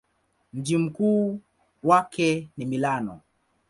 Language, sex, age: Swahili, male, 19-29